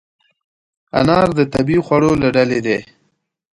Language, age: Pashto, 19-29